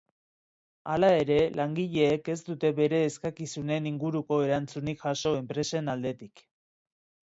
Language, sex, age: Basque, female, 40-49